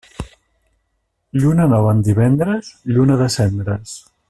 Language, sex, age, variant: Catalan, male, 50-59, Nord-Occidental